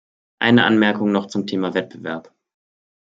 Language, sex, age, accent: German, male, 19-29, Deutschland Deutsch